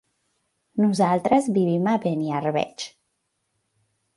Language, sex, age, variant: Catalan, female, 40-49, Central